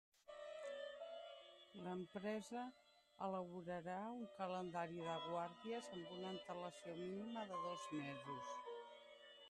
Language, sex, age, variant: Catalan, female, 50-59, Central